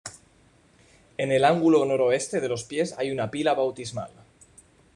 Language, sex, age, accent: Spanish, male, 19-29, España: Norte peninsular (Asturias, Castilla y León, Cantabria, País Vasco, Navarra, Aragón, La Rioja, Guadalajara, Cuenca)